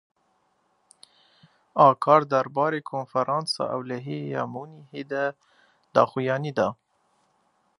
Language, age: Kurdish, 19-29